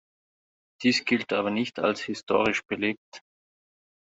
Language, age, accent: German, 30-39, Österreichisches Deutsch